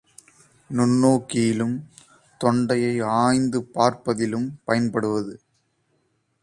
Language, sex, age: Tamil, male, 19-29